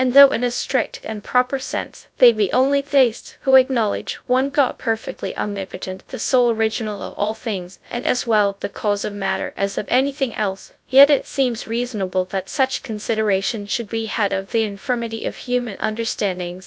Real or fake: fake